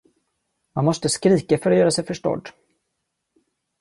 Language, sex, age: Swedish, male, 40-49